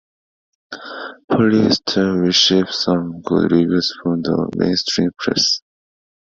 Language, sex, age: English, male, 19-29